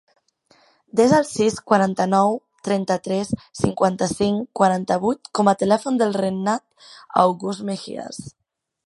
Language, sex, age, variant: Catalan, female, 19-29, Central